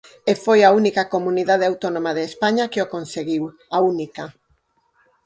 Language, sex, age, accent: Galician, female, 50-59, Normativo (estándar)